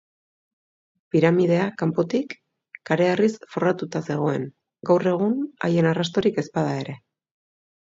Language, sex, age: Basque, female, 30-39